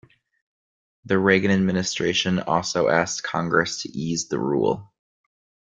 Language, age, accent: English, 19-29, United States English